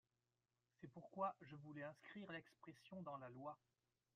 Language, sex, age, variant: French, male, 30-39, Français de métropole